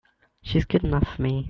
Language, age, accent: English, under 19, England English